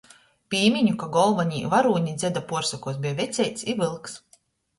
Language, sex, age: Latgalian, female, 40-49